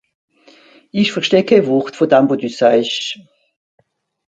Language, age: Swiss German, 60-69